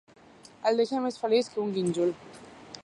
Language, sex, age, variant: Catalan, female, 19-29, Central